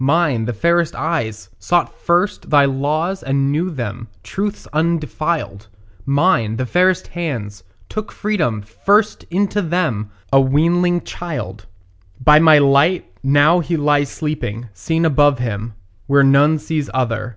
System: none